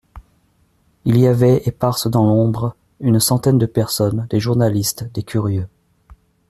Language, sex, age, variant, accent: French, male, 40-49, Français d'Amérique du Nord, Français du Canada